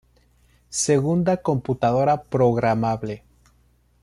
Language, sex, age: Spanish, male, 19-29